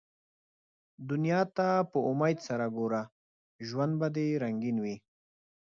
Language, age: Pashto, 30-39